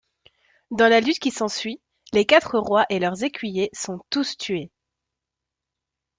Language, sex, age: French, female, 19-29